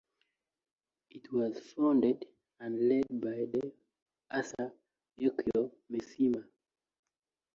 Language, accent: English, England English